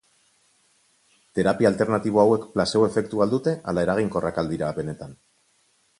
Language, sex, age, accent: Basque, male, 40-49, Mendebalekoa (Araba, Bizkaia, Gipuzkoako mendebaleko herri batzuk)